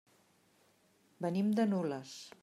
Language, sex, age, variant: Catalan, female, 50-59, Central